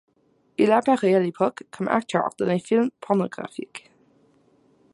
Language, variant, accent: French, Français d'Amérique du Nord, Français du Canada